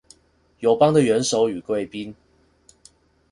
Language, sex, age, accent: Chinese, male, 19-29, 出生地：臺中市